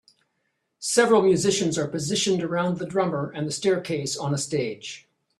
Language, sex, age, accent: English, male, 60-69, Canadian English